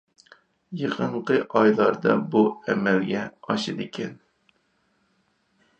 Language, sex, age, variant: Uyghur, male, 30-39, ئۇيغۇر تىلى